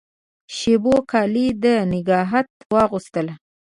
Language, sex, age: Pashto, female, 19-29